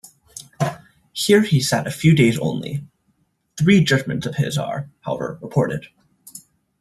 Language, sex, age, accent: English, male, under 19, United States English